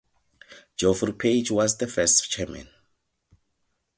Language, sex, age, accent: English, male, 30-39, Southern African (South Africa, Zimbabwe, Namibia)